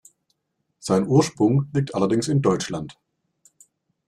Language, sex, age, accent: German, male, 40-49, Deutschland Deutsch